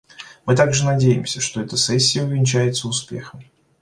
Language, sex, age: Russian, male, 19-29